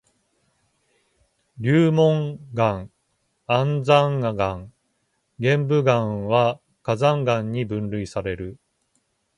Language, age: Japanese, 50-59